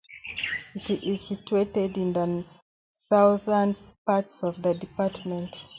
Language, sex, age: English, female, 30-39